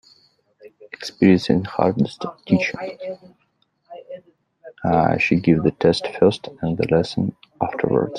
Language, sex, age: English, male, 30-39